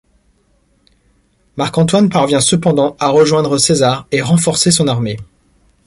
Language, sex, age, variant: French, male, 30-39, Français de métropole